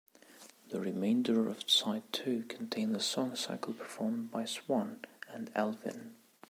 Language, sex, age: English, male, 19-29